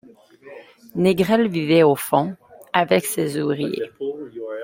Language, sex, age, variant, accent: French, female, 19-29, Français d'Amérique du Nord, Français du Canada